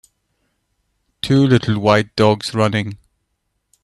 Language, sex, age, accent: English, male, 40-49, England English